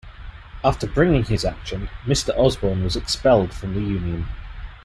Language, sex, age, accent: English, male, 30-39, England English